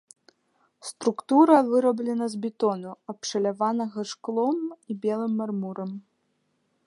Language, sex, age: Belarusian, female, 19-29